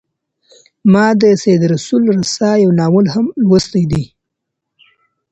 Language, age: Pashto, 19-29